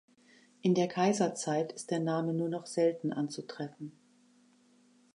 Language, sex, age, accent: German, female, 60-69, Deutschland Deutsch